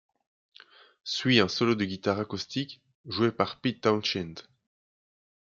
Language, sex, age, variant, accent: French, male, 30-39, Français d'Europe, Français de Belgique